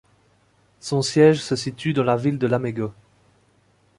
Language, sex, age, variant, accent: French, male, 19-29, Français d'Europe, Français de Belgique